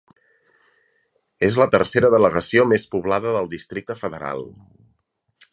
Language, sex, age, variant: Catalan, male, 30-39, Central